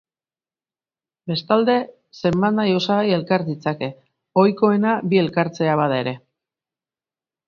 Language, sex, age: Basque, female, 50-59